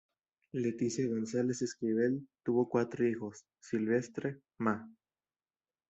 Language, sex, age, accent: Spanish, male, 19-29, México